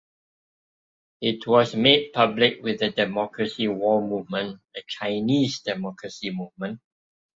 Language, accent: English, Malaysian English